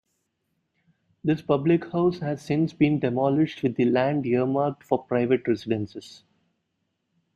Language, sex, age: English, male, 19-29